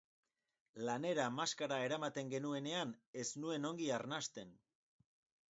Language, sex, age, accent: Basque, male, 60-69, Mendebalekoa (Araba, Bizkaia, Gipuzkoako mendebaleko herri batzuk)